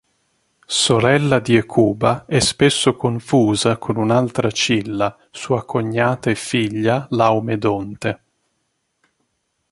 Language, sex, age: Italian, male, 30-39